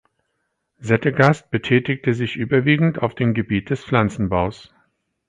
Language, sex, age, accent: German, male, 40-49, Deutschland Deutsch